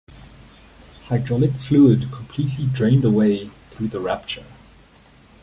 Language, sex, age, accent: English, male, 30-39, Southern African (South Africa, Zimbabwe, Namibia)